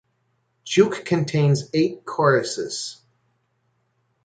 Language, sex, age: English, male, 40-49